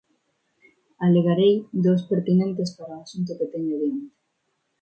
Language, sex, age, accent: Galician, female, 19-29, Neofalante